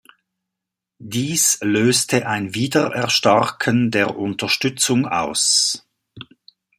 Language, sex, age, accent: German, male, 60-69, Schweizerdeutsch